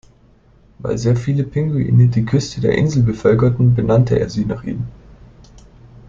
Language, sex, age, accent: German, male, 19-29, Deutschland Deutsch